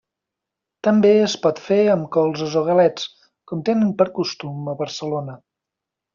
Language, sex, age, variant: Catalan, male, 40-49, Central